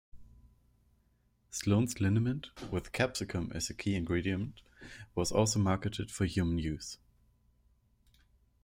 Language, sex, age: English, male, 19-29